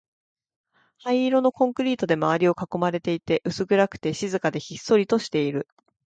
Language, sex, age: Japanese, female, 19-29